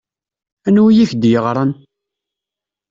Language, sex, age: Kabyle, male, 30-39